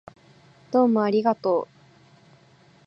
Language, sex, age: Japanese, female, 19-29